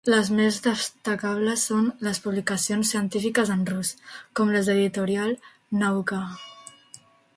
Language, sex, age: Catalan, female, under 19